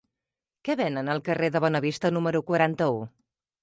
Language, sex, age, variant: Catalan, female, 40-49, Central